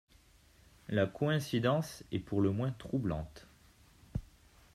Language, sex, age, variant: French, male, 19-29, Français de métropole